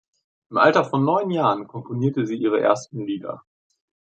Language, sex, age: German, male, 19-29